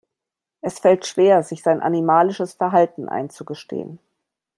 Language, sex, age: German, female, 40-49